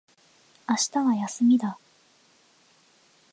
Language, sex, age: Japanese, female, 19-29